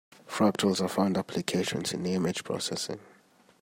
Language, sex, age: English, male, 19-29